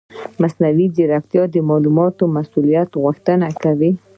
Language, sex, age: Pashto, female, 19-29